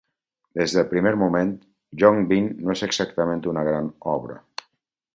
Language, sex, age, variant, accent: Catalan, male, 50-59, Valencià meridional, valencià